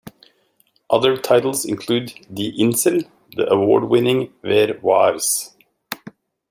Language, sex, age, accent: English, male, 40-49, United States English